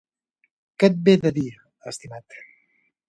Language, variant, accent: Catalan, Central, central